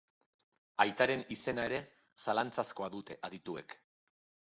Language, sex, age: Basque, male, 40-49